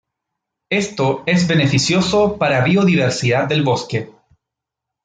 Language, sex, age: Spanish, male, 30-39